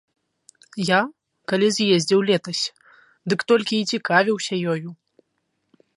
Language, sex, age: Belarusian, female, 19-29